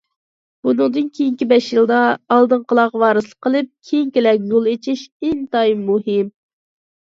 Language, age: Uyghur, 30-39